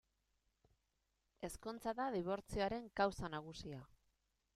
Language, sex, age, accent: Basque, female, 30-39, Mendebalekoa (Araba, Bizkaia, Gipuzkoako mendebaleko herri batzuk)